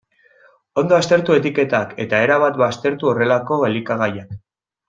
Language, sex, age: Basque, male, 19-29